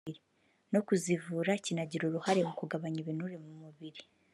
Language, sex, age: Kinyarwanda, male, 19-29